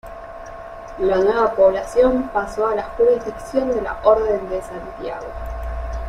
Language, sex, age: Spanish, female, 19-29